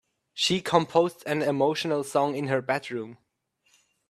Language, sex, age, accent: English, male, under 19, United States English